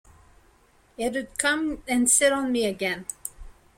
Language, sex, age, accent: English, female, 40-49, Canadian English